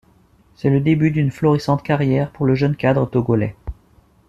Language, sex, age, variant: French, male, 40-49, Français de métropole